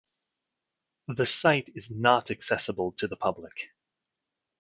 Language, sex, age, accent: English, male, 30-39, United States English